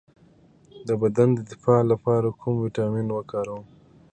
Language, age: Pashto, 19-29